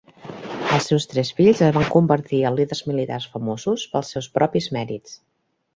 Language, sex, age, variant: Catalan, female, 40-49, Central